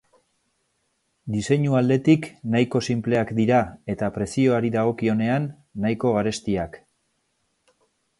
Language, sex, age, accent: Basque, male, 40-49, Erdialdekoa edo Nafarra (Gipuzkoa, Nafarroa)